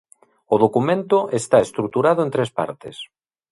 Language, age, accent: Galician, 40-49, Normativo (estándar)